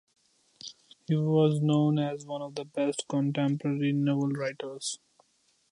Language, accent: English, India and South Asia (India, Pakistan, Sri Lanka)